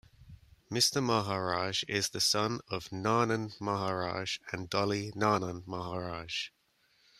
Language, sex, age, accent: English, male, 30-39, England English